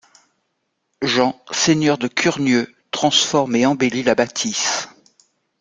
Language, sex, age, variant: French, female, 50-59, Français de métropole